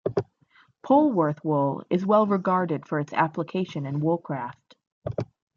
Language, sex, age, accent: English, female, 30-39, United States English